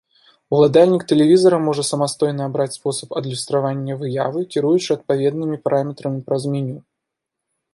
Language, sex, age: Belarusian, male, 19-29